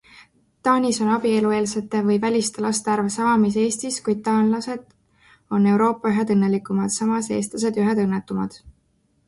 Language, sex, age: Estonian, female, 19-29